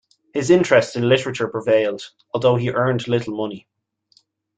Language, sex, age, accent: English, male, 19-29, Irish English